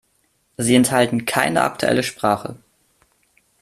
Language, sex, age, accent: German, male, under 19, Deutschland Deutsch